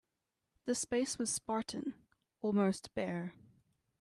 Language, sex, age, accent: English, female, 19-29, Southern African (South Africa, Zimbabwe, Namibia)